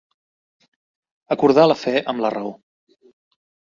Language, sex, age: Catalan, male, 40-49